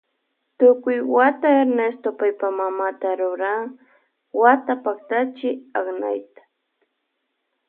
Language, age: Loja Highland Quichua, 19-29